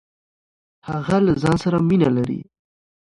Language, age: Pashto, under 19